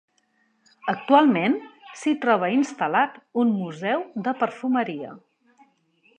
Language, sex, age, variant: Catalan, female, 50-59, Central